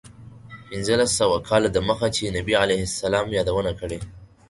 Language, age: Pashto, 19-29